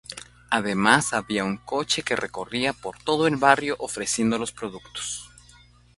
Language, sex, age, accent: Spanish, male, 40-49, América central